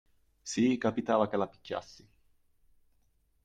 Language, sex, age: Italian, male, 30-39